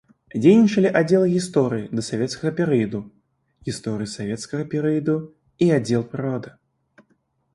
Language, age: Belarusian, 19-29